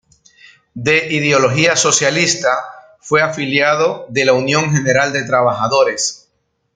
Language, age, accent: Spanish, 40-49, Andino-Pacífico: Colombia, Perú, Ecuador, oeste de Bolivia y Venezuela andina